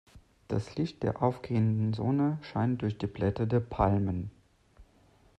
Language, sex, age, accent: German, male, 30-39, Deutschland Deutsch